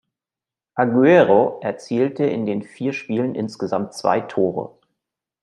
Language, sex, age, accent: German, male, 40-49, Deutschland Deutsch